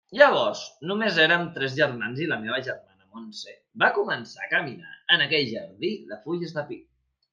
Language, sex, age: Catalan, male, 30-39